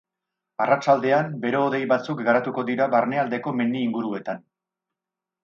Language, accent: Basque, Erdialdekoa edo Nafarra (Gipuzkoa, Nafarroa)